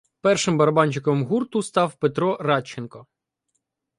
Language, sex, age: Ukrainian, male, 19-29